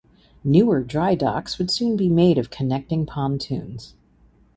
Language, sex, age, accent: English, female, 40-49, United States English